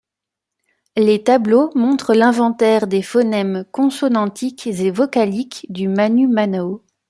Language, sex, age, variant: French, female, 19-29, Français de métropole